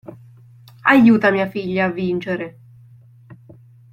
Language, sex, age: Italian, female, 19-29